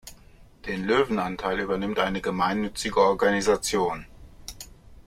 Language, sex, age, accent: German, male, 40-49, Deutschland Deutsch